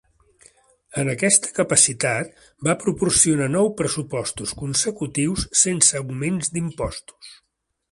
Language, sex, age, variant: Catalan, male, 60-69, Central